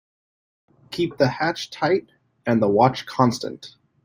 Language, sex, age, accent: English, male, 19-29, United States English